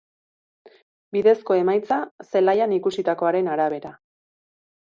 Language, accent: Basque, Erdialdekoa edo Nafarra (Gipuzkoa, Nafarroa)